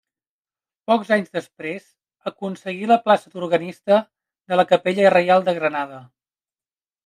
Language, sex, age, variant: Catalan, male, 30-39, Central